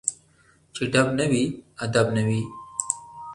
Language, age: Pashto, 30-39